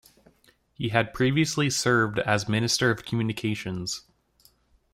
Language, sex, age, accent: English, male, 19-29, United States English